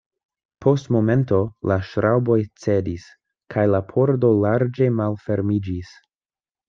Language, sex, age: Esperanto, male, 19-29